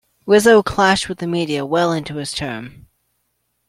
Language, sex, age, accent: English, male, 19-29, United States English